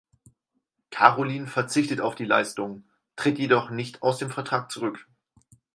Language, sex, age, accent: German, male, 19-29, Deutschland Deutsch